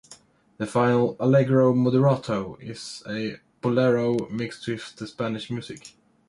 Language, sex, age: English, male, under 19